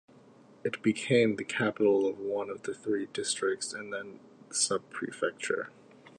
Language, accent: English, United States English